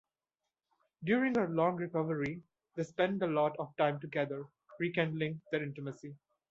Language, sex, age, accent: English, male, 19-29, India and South Asia (India, Pakistan, Sri Lanka)